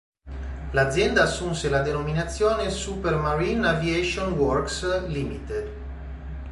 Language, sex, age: Italian, male, 30-39